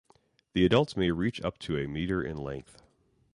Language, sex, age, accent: English, male, 19-29, United States English